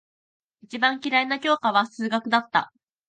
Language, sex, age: Japanese, female, under 19